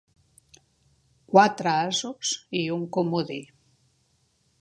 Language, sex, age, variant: Catalan, female, 70-79, Central